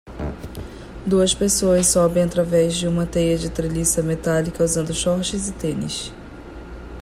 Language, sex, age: Portuguese, female, 30-39